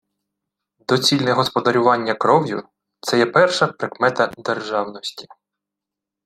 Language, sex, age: Ukrainian, male, 30-39